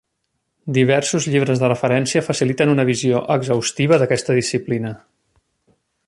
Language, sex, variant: Catalan, male, Central